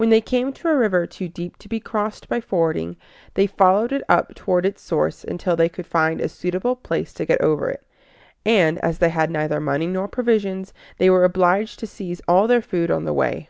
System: none